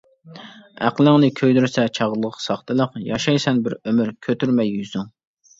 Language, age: Uyghur, 19-29